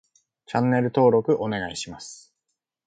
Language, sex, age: Japanese, male, 19-29